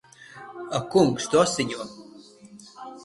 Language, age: Latvian, 60-69